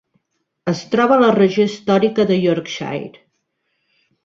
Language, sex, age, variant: Catalan, female, 30-39, Central